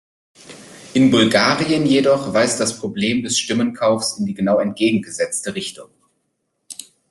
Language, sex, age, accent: German, male, 30-39, Deutschland Deutsch